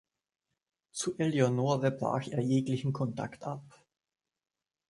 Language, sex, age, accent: German, male, 19-29, Österreichisches Deutsch